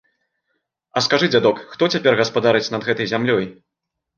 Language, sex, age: Belarusian, male, 30-39